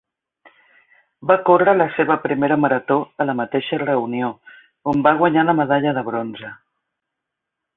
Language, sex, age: Catalan, female, 50-59